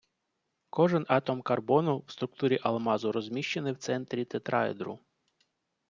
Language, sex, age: Ukrainian, male, 40-49